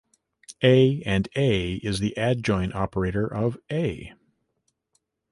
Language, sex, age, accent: English, male, 50-59, Canadian English